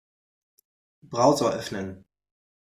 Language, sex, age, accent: German, male, 40-49, Deutschland Deutsch